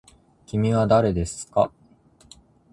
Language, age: Japanese, 19-29